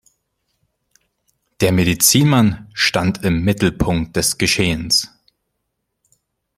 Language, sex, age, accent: German, male, 19-29, Deutschland Deutsch